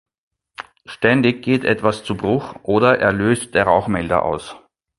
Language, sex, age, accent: German, male, 40-49, Österreichisches Deutsch